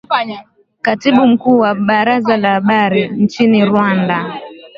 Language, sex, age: Swahili, female, 19-29